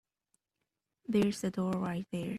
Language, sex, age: English, female, 19-29